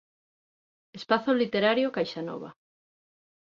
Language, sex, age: Galician, female, 40-49